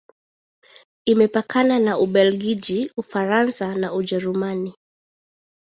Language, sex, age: Swahili, male, 19-29